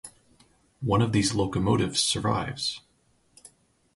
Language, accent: English, United States English